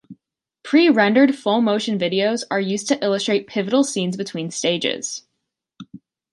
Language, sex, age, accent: English, female, under 19, United States English